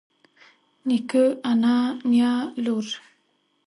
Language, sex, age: Pashto, female, 19-29